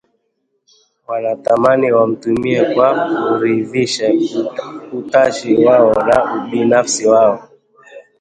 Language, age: Swahili, 30-39